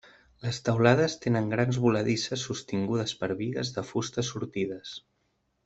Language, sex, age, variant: Catalan, male, 19-29, Central